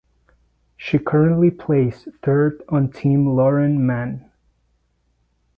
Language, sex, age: English, male, 30-39